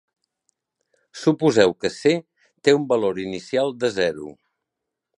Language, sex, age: Catalan, male, 60-69